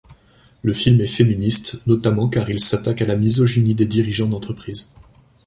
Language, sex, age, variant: French, male, 30-39, Français de métropole